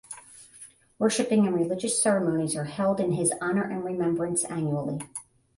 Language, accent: English, United States English